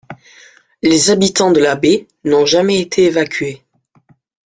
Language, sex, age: French, male, under 19